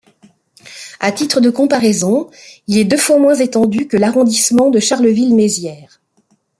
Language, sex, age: French, female, 50-59